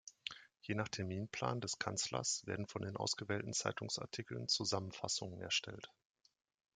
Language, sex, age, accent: German, male, 30-39, Deutschland Deutsch